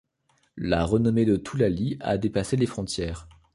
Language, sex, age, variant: French, male, 19-29, Français de métropole